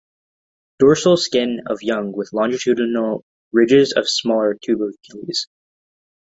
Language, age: English, under 19